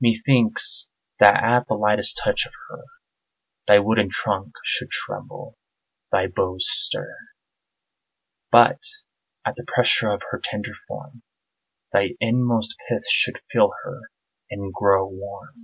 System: none